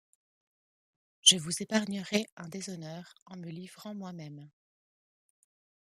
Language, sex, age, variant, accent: French, female, 30-39, Français d'Europe, Français de Suisse